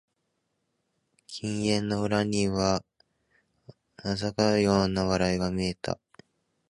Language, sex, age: Japanese, male, under 19